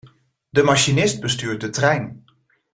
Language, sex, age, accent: Dutch, male, 30-39, Nederlands Nederlands